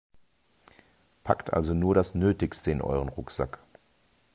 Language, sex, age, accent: German, male, 40-49, Deutschland Deutsch